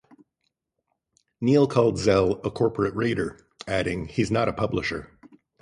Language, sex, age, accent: English, male, 50-59, United States English